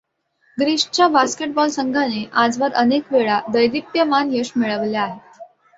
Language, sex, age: Marathi, female, under 19